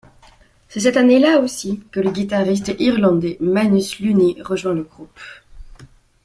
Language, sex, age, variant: French, female, 19-29, Français de métropole